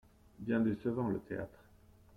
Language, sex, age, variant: French, male, 40-49, Français de métropole